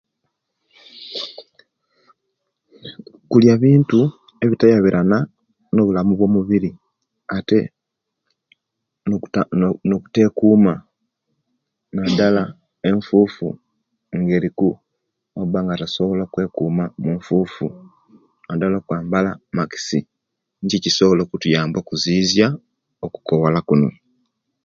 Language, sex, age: Kenyi, male, 40-49